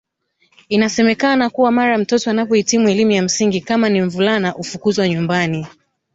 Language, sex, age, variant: Swahili, female, 19-29, Kiswahili Sanifu (EA)